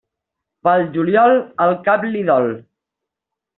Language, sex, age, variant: Catalan, female, 50-59, Central